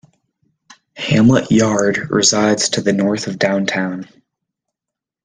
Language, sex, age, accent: English, male, under 19, United States English